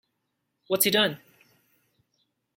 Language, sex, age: English, male, 19-29